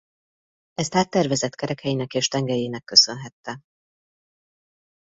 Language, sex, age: Hungarian, female, 30-39